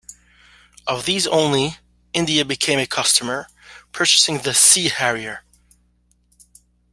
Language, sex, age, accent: English, male, 30-39, United States English